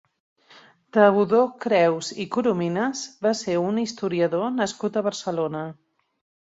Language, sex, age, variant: Catalan, female, 50-59, Central